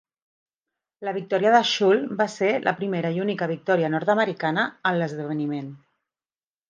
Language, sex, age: Catalan, female, 50-59